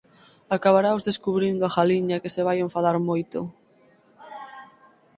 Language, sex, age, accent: Galician, female, 19-29, Atlántico (seseo e gheada)